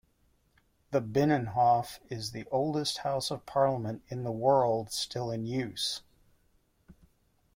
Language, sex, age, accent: English, male, 40-49, United States English